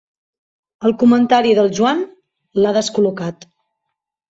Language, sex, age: Catalan, female, 40-49